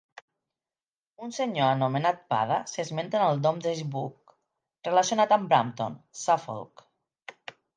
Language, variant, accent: Catalan, Nord-Occidental, Tortosí